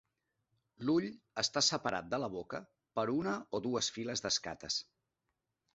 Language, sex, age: Catalan, male, 50-59